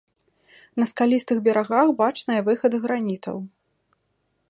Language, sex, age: Belarusian, female, 30-39